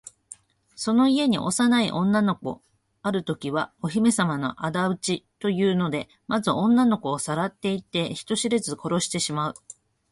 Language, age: Japanese, 40-49